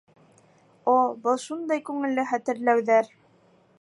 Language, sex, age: Bashkir, female, 19-29